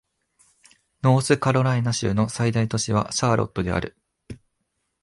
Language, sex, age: Japanese, male, 19-29